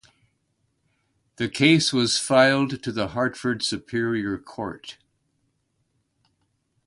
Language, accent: English, Canadian English